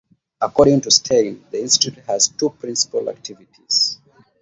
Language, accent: English, Kenyan English